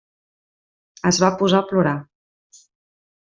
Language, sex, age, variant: Catalan, female, 30-39, Central